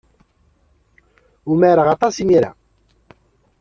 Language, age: Kabyle, 40-49